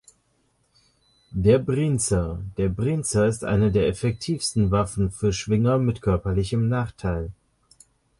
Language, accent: German, Deutschland Deutsch